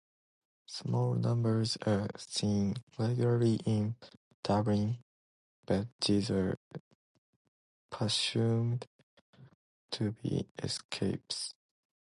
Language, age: English, 19-29